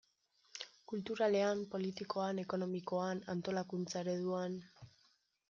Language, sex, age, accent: Basque, female, 19-29, Mendebalekoa (Araba, Bizkaia, Gipuzkoako mendebaleko herri batzuk)